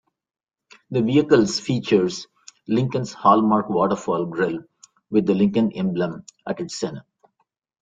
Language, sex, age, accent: English, male, 40-49, India and South Asia (India, Pakistan, Sri Lanka)